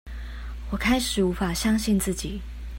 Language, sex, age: Chinese, female, 30-39